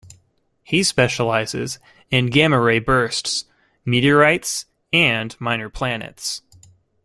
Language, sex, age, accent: English, male, 19-29, United States English